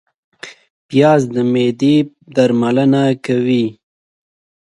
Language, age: Pashto, 19-29